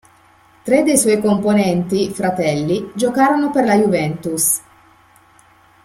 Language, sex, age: Italian, female, 50-59